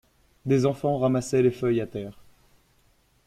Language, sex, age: French, male, 19-29